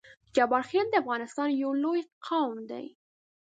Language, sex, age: Pashto, female, 19-29